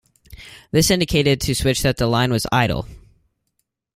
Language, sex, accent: English, male, United States English